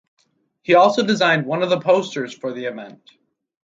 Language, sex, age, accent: English, male, under 19, United States English